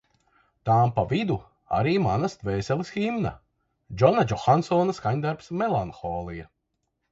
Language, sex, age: Latvian, male, 50-59